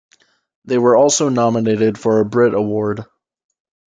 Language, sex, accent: English, male, United States English